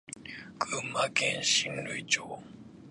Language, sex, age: Japanese, male, 19-29